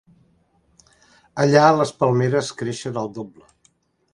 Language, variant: Catalan, Central